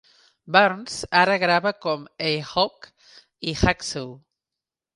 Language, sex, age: Catalan, female, 50-59